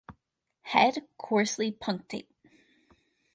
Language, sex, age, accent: English, female, under 19, United States English